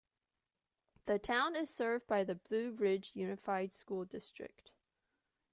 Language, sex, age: English, female, 19-29